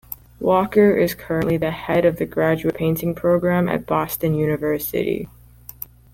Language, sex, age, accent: English, female, under 19, Canadian English